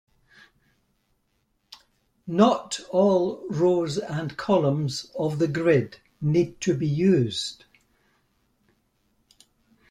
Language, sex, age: English, male, 70-79